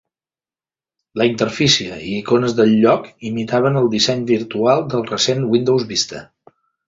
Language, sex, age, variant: Catalan, male, 40-49, Central